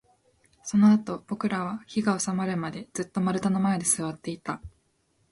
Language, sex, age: Japanese, female, 19-29